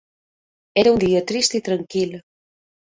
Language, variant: Catalan, Balear